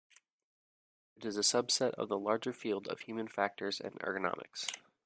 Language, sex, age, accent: English, male, 19-29, United States English